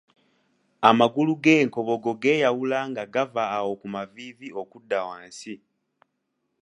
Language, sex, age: Ganda, male, 19-29